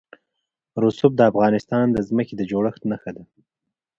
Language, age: Pashto, 19-29